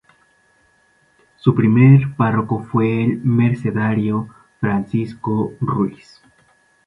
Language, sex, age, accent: Spanish, male, 19-29, México